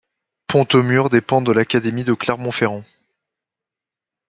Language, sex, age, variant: French, male, 19-29, Français de métropole